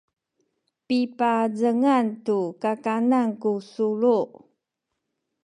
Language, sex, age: Sakizaya, female, 50-59